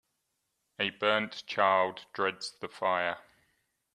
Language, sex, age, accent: English, male, 40-49, England English